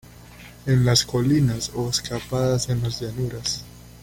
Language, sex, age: Spanish, male, 19-29